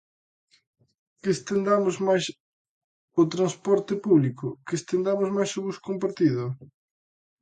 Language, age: Galician, 19-29